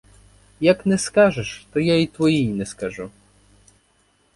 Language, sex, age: Ukrainian, male, 19-29